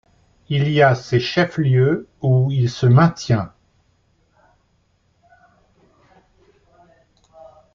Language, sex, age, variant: French, male, 60-69, Français de métropole